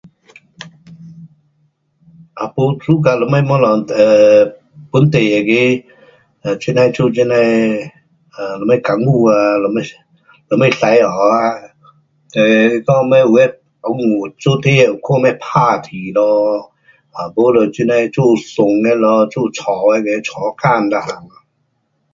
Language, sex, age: Pu-Xian Chinese, male, 60-69